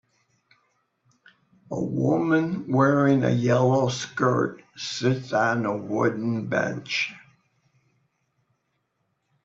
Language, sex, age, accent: English, male, 60-69, United States English